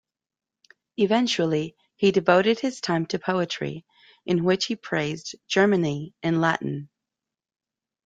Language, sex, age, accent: English, female, 50-59, United States English